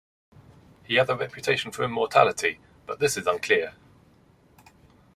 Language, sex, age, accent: English, male, 30-39, England English